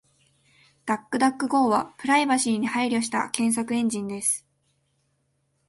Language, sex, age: Japanese, female, 19-29